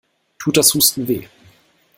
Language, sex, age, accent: German, male, 19-29, Deutschland Deutsch